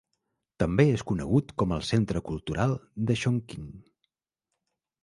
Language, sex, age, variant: Catalan, male, 40-49, Central